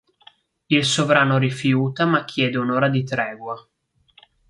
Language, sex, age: Italian, male, 19-29